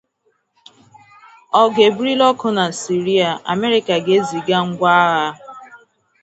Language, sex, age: Igbo, female, 19-29